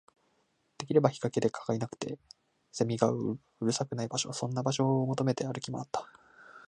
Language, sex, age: Japanese, male, 19-29